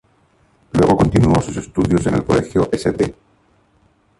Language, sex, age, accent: Spanish, male, 60-69, España: Centro-Sur peninsular (Madrid, Toledo, Castilla-La Mancha)